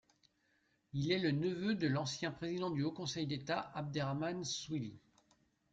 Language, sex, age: French, male, 40-49